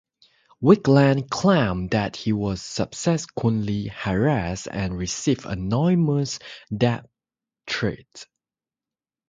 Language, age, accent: English, 19-29, United States English; Malaysian English